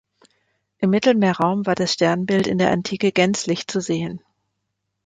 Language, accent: German, Deutschland Deutsch